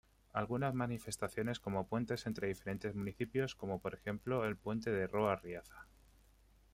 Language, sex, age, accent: Spanish, male, 30-39, España: Centro-Sur peninsular (Madrid, Toledo, Castilla-La Mancha)